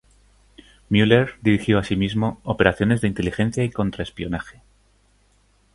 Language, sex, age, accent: Spanish, male, 30-39, España: Centro-Sur peninsular (Madrid, Toledo, Castilla-La Mancha)